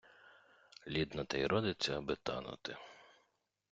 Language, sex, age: Ukrainian, male, 30-39